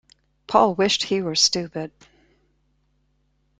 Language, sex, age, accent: English, female, 50-59, United States English